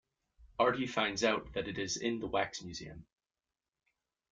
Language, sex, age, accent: English, male, 19-29, United States English